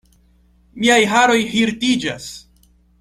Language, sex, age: Esperanto, male, 19-29